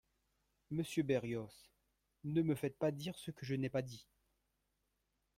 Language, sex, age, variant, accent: French, male, 30-39, Français des départements et régions d'outre-mer, Français de La Réunion